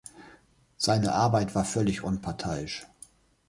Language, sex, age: German, male, 40-49